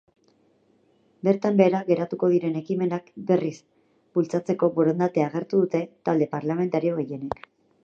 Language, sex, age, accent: Basque, female, 40-49, Erdialdekoa edo Nafarra (Gipuzkoa, Nafarroa)